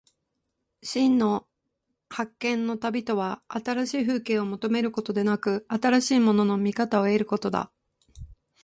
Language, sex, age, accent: Japanese, female, 50-59, 標準語